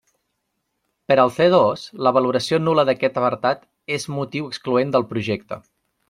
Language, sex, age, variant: Catalan, male, 30-39, Nord-Occidental